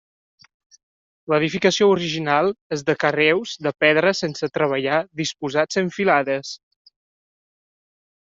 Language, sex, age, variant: Catalan, male, 19-29, Septentrional